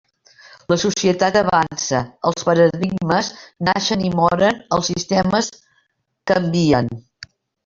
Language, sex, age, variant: Catalan, female, 60-69, Central